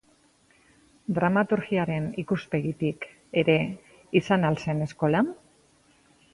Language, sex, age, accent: Basque, female, 50-59, Mendebalekoa (Araba, Bizkaia, Gipuzkoako mendebaleko herri batzuk)